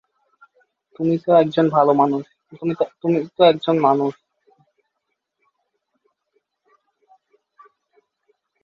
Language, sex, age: Bengali, male, 19-29